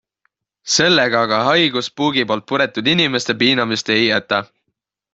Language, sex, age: Estonian, male, 19-29